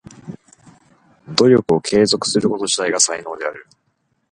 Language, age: Japanese, 19-29